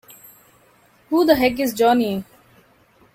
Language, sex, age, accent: English, female, 30-39, India and South Asia (India, Pakistan, Sri Lanka)